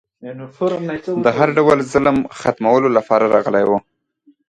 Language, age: Pashto, 19-29